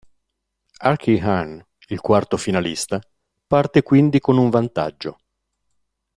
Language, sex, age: Italian, male, 50-59